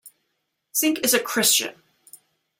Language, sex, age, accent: English, female, 50-59, United States English